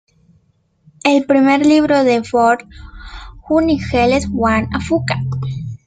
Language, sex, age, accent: Spanish, female, 19-29, América central